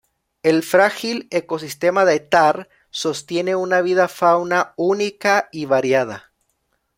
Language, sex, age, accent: Spanish, male, 19-29, México